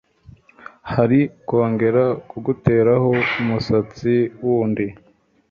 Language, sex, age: Kinyarwanda, male, under 19